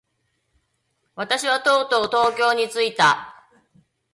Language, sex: Japanese, female